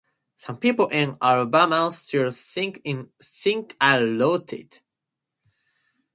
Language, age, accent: English, 19-29, United States English